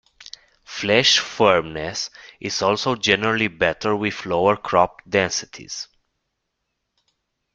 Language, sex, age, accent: English, male, 19-29, United States English